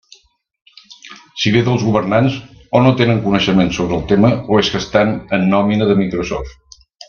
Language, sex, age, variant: Catalan, male, 70-79, Central